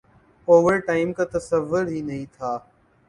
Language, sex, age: Urdu, male, 19-29